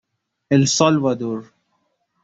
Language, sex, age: Persian, male, 19-29